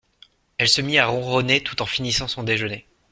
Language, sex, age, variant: French, male, 19-29, Français de métropole